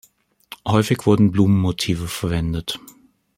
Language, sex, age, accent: German, male, 40-49, Deutschland Deutsch